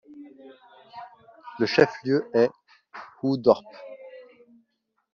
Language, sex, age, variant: French, male, 30-39, Français de métropole